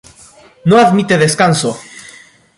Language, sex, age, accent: Spanish, male, 19-29, Chileno: Chile, Cuyo